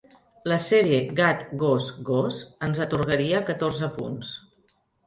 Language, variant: Catalan, Central